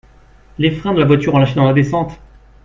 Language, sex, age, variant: French, male, 30-39, Français de métropole